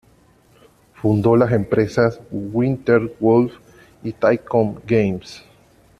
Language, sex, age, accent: Spanish, male, 30-39, Caribe: Cuba, Venezuela, Puerto Rico, República Dominicana, Panamá, Colombia caribeña, México caribeño, Costa del golfo de México